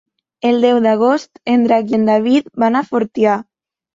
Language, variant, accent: Catalan, Septentrional, septentrional